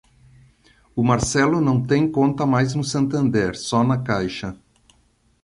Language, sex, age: Portuguese, male, 60-69